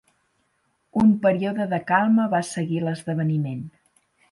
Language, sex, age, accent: Catalan, female, 30-39, gironí